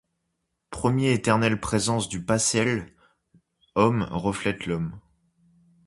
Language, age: French, 19-29